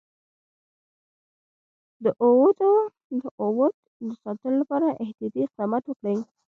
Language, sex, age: Pashto, female, 19-29